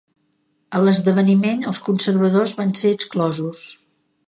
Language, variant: Catalan, Central